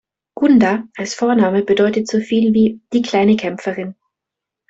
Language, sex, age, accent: German, female, 19-29, Österreichisches Deutsch